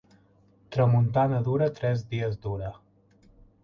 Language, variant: Catalan, Central